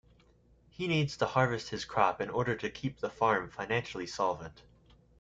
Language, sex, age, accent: English, male, 19-29, United States English